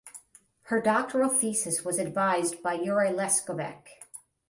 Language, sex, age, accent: English, female, 50-59, United States English